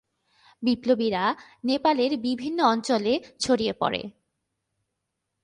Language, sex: Bengali, female